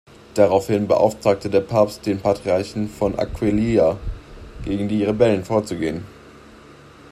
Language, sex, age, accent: German, male, 19-29, Deutschland Deutsch